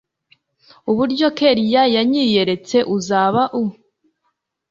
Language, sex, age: Kinyarwanda, female, 19-29